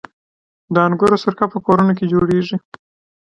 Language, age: Pashto, 19-29